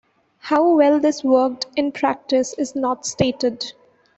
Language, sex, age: English, female, 19-29